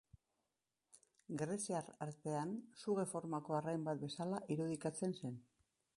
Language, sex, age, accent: Basque, female, 60-69, Mendebalekoa (Araba, Bizkaia, Gipuzkoako mendebaleko herri batzuk)